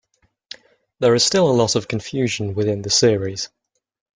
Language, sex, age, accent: English, male, under 19, England English